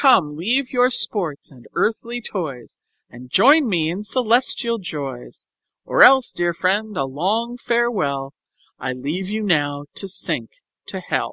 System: none